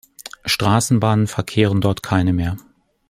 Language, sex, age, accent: German, male, 40-49, Deutschland Deutsch